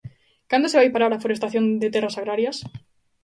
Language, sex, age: Galician, female, 19-29